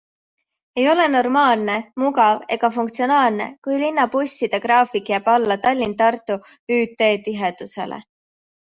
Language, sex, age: Estonian, female, 19-29